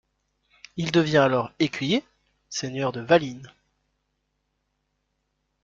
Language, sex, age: French, male, 19-29